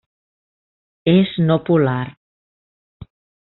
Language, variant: Catalan, Central